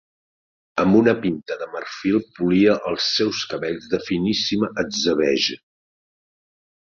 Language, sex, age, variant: Catalan, male, 50-59, Central